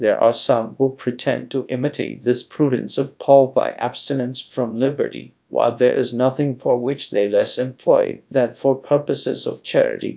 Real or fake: fake